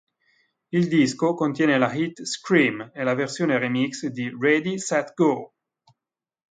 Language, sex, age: Italian, male, 40-49